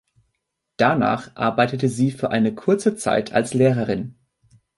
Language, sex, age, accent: German, male, 19-29, Deutschland Deutsch